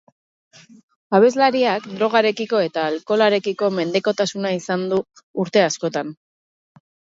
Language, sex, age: Basque, female, 40-49